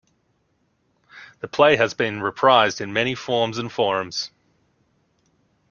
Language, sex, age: English, male, 19-29